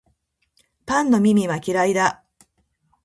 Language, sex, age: Japanese, female, 50-59